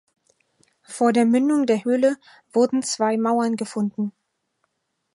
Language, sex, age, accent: German, female, 19-29, Deutschland Deutsch